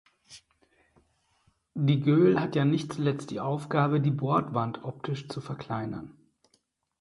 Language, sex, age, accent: German, male, 30-39, Deutschland Deutsch